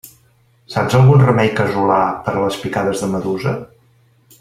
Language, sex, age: Catalan, male, 50-59